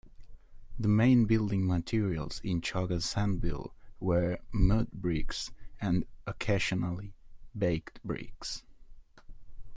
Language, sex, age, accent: English, male, 19-29, England English